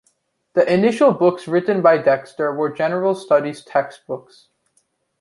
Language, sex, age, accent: English, male, under 19, United States English